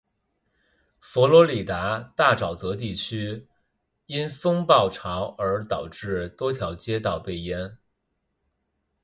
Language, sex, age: Chinese, male, 19-29